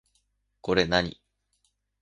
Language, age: Japanese, 19-29